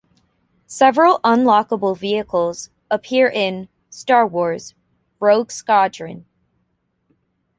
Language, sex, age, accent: English, female, 19-29, United States English